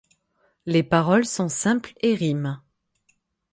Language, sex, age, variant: French, female, 30-39, Français de métropole